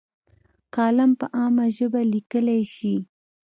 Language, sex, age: Pashto, female, 19-29